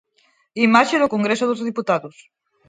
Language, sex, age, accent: Galician, female, 30-39, Normativo (estándar)